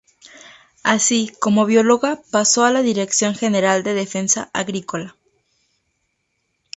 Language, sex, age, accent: Spanish, female, 19-29, México